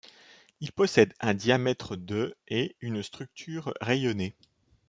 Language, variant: French, Français de métropole